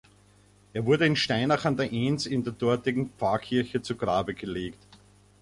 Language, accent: German, Österreichisches Deutsch